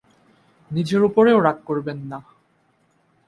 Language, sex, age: Bengali, male, 19-29